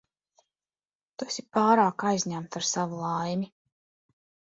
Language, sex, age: Latvian, female, 40-49